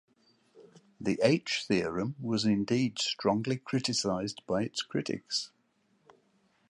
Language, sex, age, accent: English, male, 70-79, England English